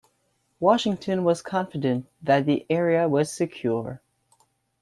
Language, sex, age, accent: English, male, 19-29, England English